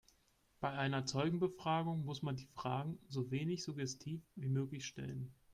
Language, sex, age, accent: German, male, 30-39, Deutschland Deutsch